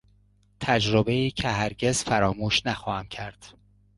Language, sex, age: Persian, male, 50-59